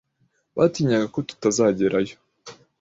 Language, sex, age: Kinyarwanda, male, 19-29